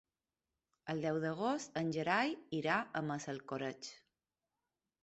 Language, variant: Catalan, Balear